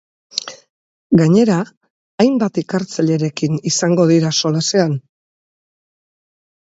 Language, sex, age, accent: Basque, female, 60-69, Mendebalekoa (Araba, Bizkaia, Gipuzkoako mendebaleko herri batzuk)